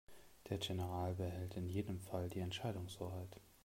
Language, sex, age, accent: German, male, 30-39, Deutschland Deutsch